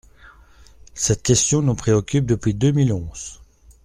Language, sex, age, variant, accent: French, male, 40-49, Français d'Europe, Français de Belgique